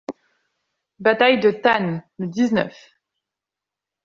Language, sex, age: French, female, 19-29